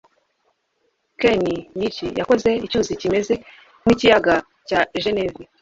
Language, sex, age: Kinyarwanda, female, 30-39